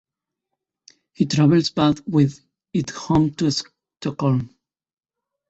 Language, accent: English, Southern African (South Africa, Zimbabwe, Namibia)